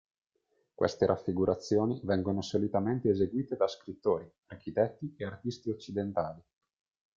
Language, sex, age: Italian, male, 19-29